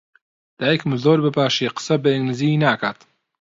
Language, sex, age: Central Kurdish, male, 19-29